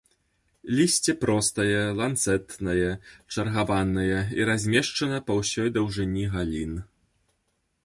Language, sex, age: Belarusian, male, 19-29